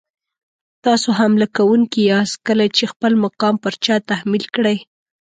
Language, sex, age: Pashto, female, 30-39